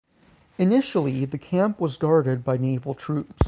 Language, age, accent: English, 19-29, United States English